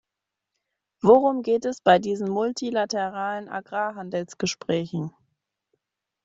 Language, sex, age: German, female, 19-29